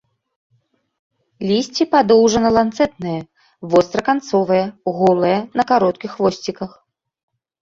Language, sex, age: Belarusian, female, 19-29